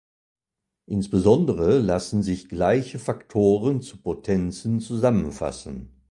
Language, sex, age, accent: German, male, 60-69, Deutschland Deutsch